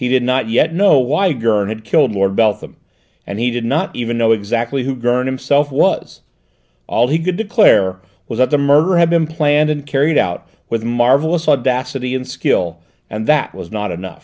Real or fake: real